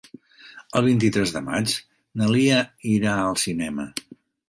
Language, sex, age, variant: Catalan, male, 70-79, Central